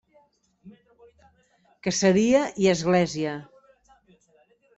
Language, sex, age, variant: Catalan, female, 50-59, Central